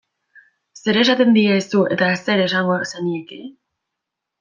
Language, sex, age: Basque, female, 19-29